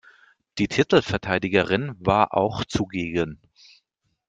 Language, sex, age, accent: German, male, 30-39, Deutschland Deutsch